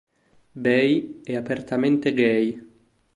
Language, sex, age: Italian, male, 19-29